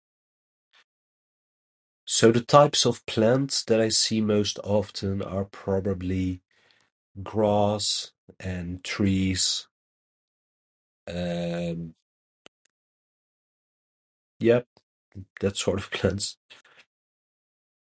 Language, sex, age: English, male, 30-39